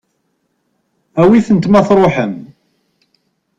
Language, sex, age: Kabyle, male, 50-59